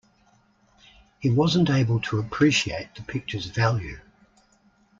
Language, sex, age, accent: English, male, 60-69, Australian English